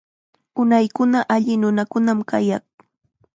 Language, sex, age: Chiquián Ancash Quechua, female, 19-29